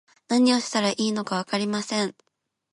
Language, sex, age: Japanese, female, under 19